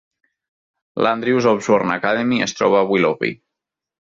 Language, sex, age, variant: Catalan, male, 19-29, Central